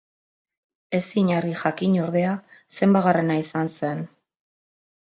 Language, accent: Basque, Mendebalekoa (Araba, Bizkaia, Gipuzkoako mendebaleko herri batzuk)